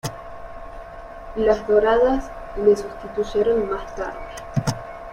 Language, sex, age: Spanish, female, 19-29